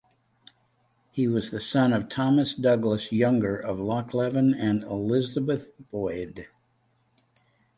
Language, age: English, 70-79